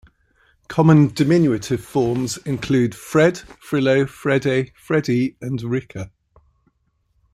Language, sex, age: English, male, 50-59